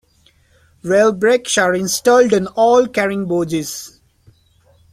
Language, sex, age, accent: English, male, 19-29, India and South Asia (India, Pakistan, Sri Lanka)